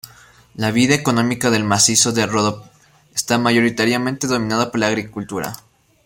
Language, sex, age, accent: Spanish, male, 19-29, Andino-Pacífico: Colombia, Perú, Ecuador, oeste de Bolivia y Venezuela andina